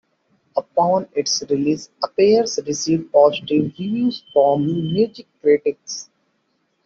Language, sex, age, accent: English, male, 30-39, India and South Asia (India, Pakistan, Sri Lanka)